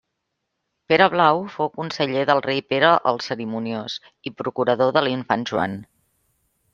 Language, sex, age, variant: Catalan, female, 50-59, Central